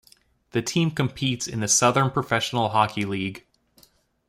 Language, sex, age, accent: English, male, 19-29, United States English